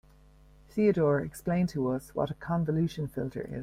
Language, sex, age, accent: English, female, 50-59, Irish English